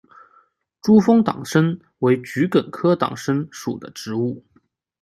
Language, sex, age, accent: Chinese, male, 19-29, 出生地：江苏省